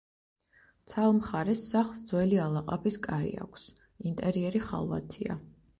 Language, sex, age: Georgian, female, 30-39